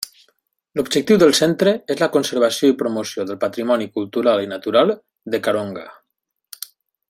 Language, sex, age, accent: Catalan, male, 40-49, valencià